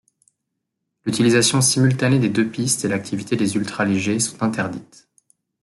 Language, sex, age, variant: French, male, 19-29, Français de métropole